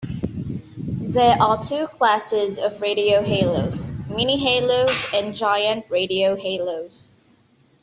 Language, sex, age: English, female, 19-29